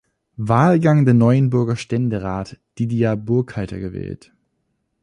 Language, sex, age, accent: German, male, 19-29, Deutschland Deutsch